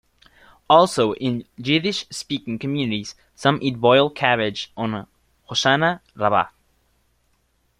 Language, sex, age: English, male, under 19